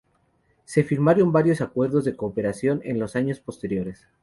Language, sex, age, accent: Spanish, male, 19-29, México